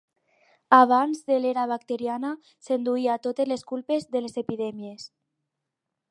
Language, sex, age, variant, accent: Catalan, female, under 19, Alacantí, aprenent (recent, des del castellà)